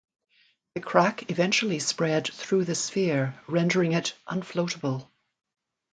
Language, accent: English, Canadian English